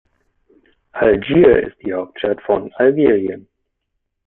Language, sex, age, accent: German, male, 19-29, Deutschland Deutsch